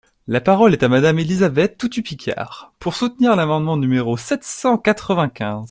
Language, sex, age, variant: French, male, 19-29, Français de métropole